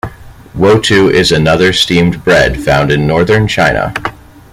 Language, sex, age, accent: English, male, 30-39, United States English